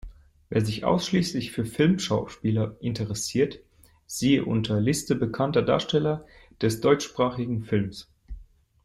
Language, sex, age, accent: German, male, 19-29, Deutschland Deutsch